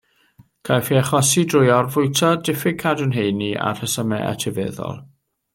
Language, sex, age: Welsh, male, 50-59